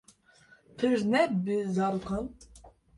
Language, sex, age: Kurdish, male, 30-39